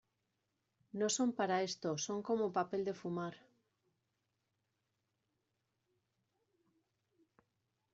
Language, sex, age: Spanish, female, 40-49